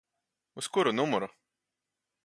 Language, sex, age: Latvian, male, 19-29